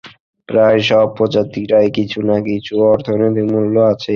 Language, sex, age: Bengali, male, 19-29